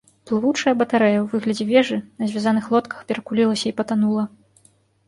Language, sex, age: Belarusian, female, 30-39